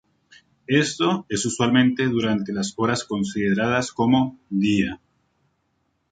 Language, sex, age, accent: Spanish, male, 30-39, Andino-Pacífico: Colombia, Perú, Ecuador, oeste de Bolivia y Venezuela andina